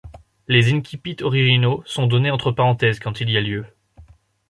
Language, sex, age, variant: French, male, 19-29, Français de métropole